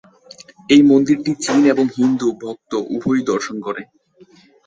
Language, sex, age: Bengali, male, 19-29